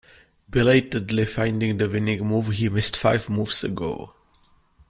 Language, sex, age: English, male, 19-29